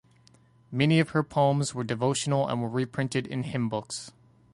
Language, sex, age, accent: English, male, 30-39, United States English